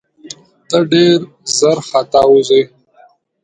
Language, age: Pashto, 19-29